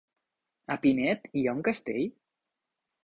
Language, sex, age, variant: Catalan, male, 19-29, Central